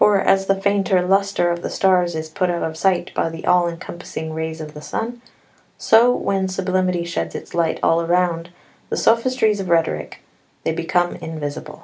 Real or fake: real